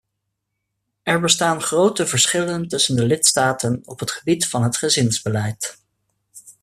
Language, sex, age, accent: Dutch, male, 19-29, Nederlands Nederlands